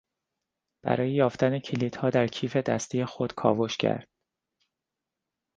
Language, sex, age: Persian, male, 30-39